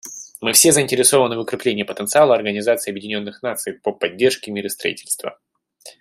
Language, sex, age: Russian, male, 19-29